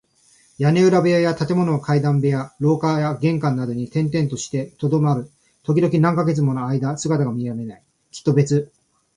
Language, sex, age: Japanese, male, 30-39